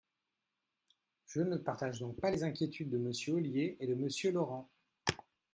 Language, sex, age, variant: French, male, 40-49, Français de métropole